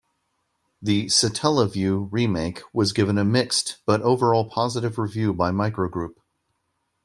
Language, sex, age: English, male, 30-39